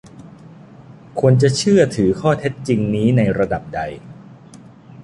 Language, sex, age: Thai, male, 40-49